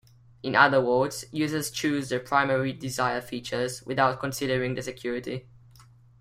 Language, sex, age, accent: English, male, under 19, England English